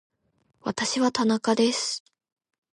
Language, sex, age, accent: Japanese, female, 19-29, 標準語